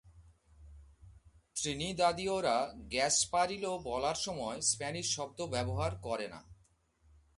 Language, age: Bengali, 40-49